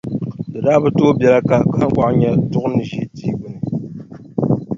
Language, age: Dagbani, 30-39